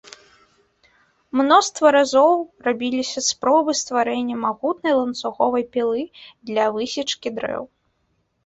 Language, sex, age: Belarusian, female, under 19